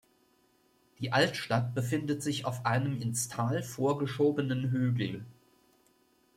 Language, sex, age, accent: German, male, 50-59, Deutschland Deutsch